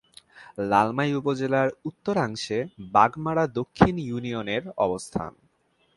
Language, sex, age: Bengali, male, 19-29